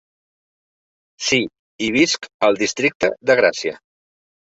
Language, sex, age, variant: Catalan, male, 40-49, Septentrional